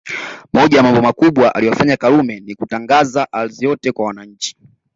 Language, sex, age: Swahili, male, 19-29